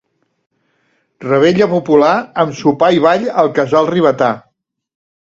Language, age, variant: Catalan, 50-59, Central